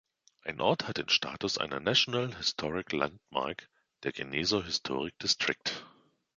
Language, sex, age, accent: German, male, 40-49, Deutschland Deutsch